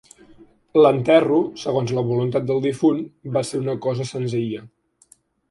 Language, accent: Catalan, central; septentrional